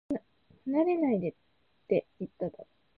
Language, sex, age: Japanese, female, 19-29